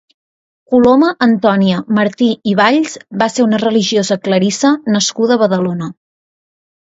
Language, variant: Catalan, Central